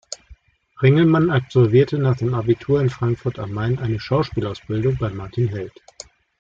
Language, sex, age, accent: German, male, 40-49, Deutschland Deutsch